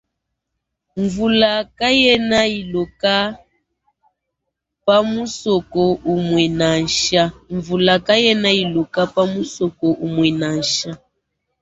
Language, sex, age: Luba-Lulua, female, 19-29